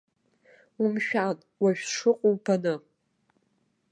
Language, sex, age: Abkhazian, female, 19-29